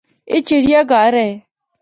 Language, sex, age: Northern Hindko, female, 19-29